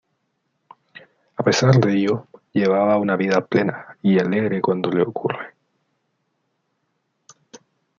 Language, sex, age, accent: Spanish, male, 19-29, Chileno: Chile, Cuyo